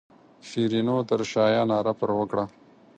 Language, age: Pashto, 19-29